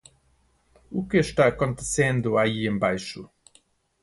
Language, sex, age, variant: Portuguese, male, 40-49, Portuguese (Portugal)